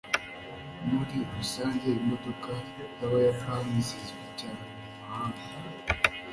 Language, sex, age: Kinyarwanda, male, under 19